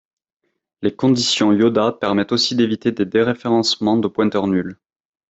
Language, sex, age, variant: French, male, 19-29, Français de métropole